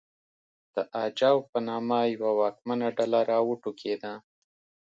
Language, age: Pashto, 30-39